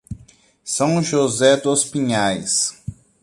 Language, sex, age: Portuguese, male, 30-39